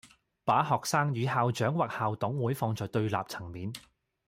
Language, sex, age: Cantonese, male, 19-29